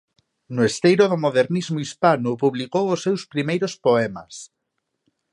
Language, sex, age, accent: Galician, male, 30-39, Normativo (estándar)